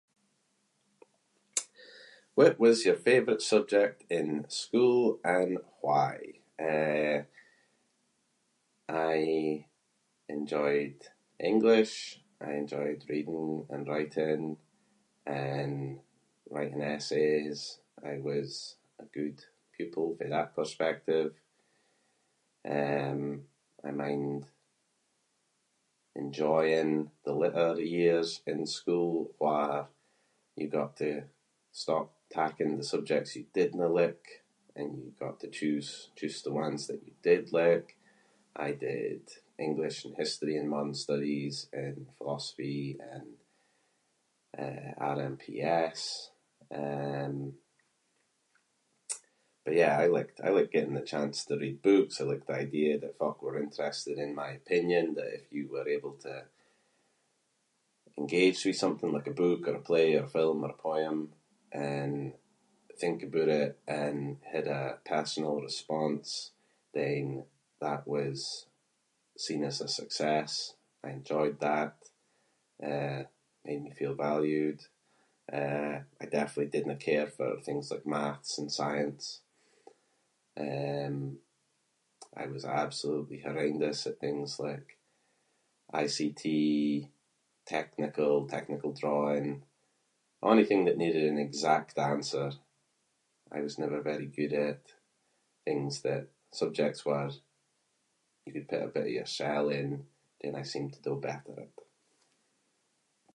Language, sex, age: Scots, male, 30-39